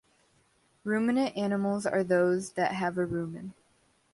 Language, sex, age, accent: English, female, under 19, United States English